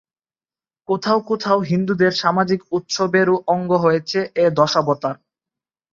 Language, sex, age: Bengali, male, 19-29